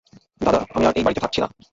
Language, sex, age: Bengali, male, 19-29